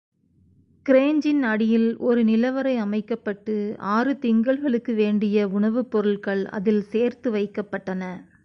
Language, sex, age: Tamil, female, 40-49